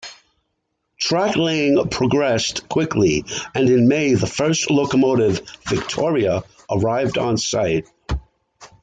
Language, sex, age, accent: English, male, 50-59, United States English